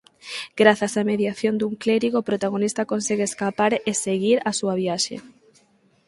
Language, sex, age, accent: Galician, female, 19-29, Oriental (común en zona oriental)